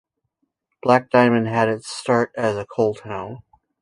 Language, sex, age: English, male, 30-39